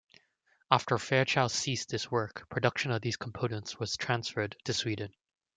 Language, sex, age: English, male, 19-29